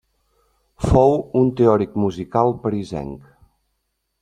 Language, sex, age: Catalan, male, 50-59